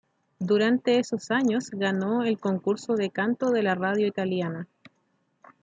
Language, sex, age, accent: Spanish, female, 30-39, Chileno: Chile, Cuyo